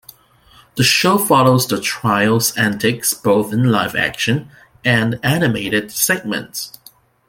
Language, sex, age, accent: English, male, 30-39, Canadian English